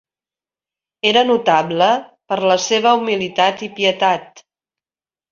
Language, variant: Catalan, Central